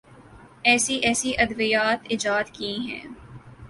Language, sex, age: Urdu, female, 19-29